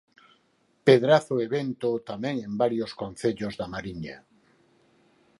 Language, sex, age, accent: Galician, male, 50-59, Normativo (estándar)